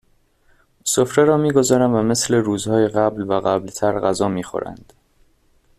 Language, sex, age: Persian, male, 19-29